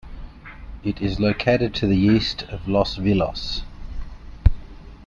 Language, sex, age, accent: English, male, 50-59, Australian English